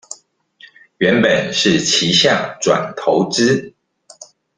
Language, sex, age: Chinese, male, 40-49